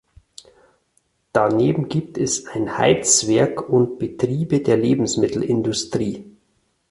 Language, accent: German, Deutschland Deutsch